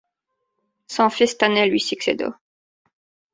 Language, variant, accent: French, Français d'Amérique du Nord, Français du Canada